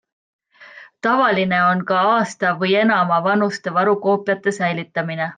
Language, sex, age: Estonian, female, 40-49